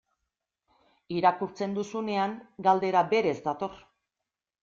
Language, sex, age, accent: Basque, female, 60-69, Erdialdekoa edo Nafarra (Gipuzkoa, Nafarroa)